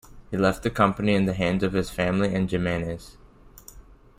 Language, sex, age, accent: English, male, under 19, United States English